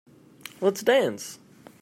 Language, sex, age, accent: English, male, 19-29, United States English